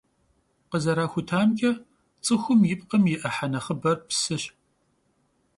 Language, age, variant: Kabardian, 40-49, Адыгэбзэ (Къэбэрдей, Кирил, псоми зэдай)